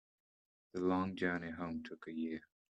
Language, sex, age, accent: English, male, 30-39, England English